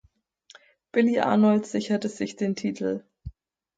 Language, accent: German, Deutschland Deutsch